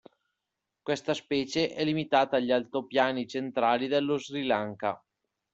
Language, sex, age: Italian, male, 30-39